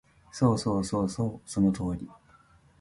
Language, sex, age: Japanese, male, 30-39